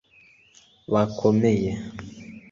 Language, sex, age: Kinyarwanda, male, 19-29